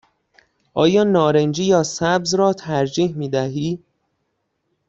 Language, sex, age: Persian, male, 19-29